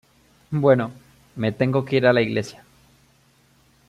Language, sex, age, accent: Spanish, male, 19-29, Andino-Pacífico: Colombia, Perú, Ecuador, oeste de Bolivia y Venezuela andina